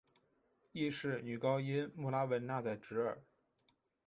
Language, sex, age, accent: Chinese, male, 19-29, 出生地：天津市